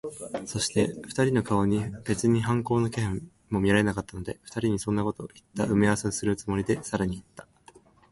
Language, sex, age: Japanese, male, 19-29